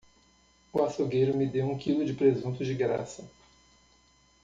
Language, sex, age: Portuguese, male, 50-59